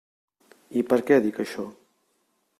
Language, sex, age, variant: Catalan, male, 50-59, Central